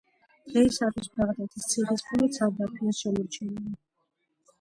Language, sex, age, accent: Georgian, female, 40-49, ჩვეულებრივი